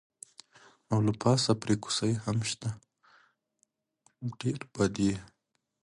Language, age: Pashto, 30-39